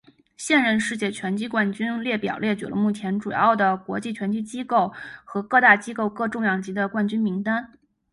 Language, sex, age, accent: Chinese, female, 30-39, 出生地：北京市